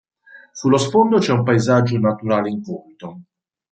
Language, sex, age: Italian, male, 30-39